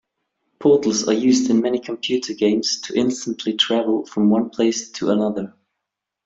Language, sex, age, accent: English, male, 19-29, England English